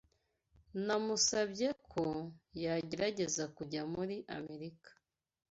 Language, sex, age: Kinyarwanda, female, 19-29